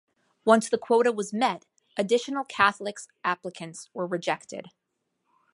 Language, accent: English, United States English